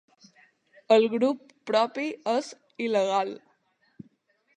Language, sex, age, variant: Catalan, female, under 19, Balear